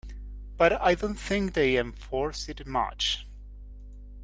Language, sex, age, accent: English, male, 30-39, United States English